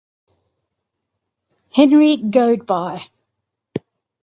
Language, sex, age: English, female, 60-69